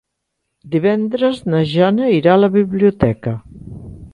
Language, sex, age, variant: Catalan, female, 60-69, Central